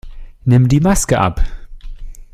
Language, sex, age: German, male, 19-29